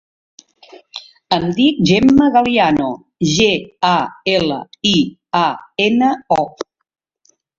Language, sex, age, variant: Catalan, female, 60-69, Central